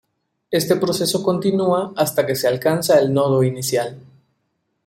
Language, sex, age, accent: Spanish, male, 19-29, México